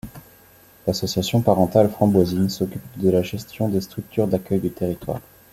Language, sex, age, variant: French, male, 40-49, Français de métropole